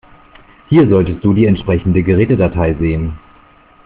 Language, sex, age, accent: German, male, 30-39, Deutschland Deutsch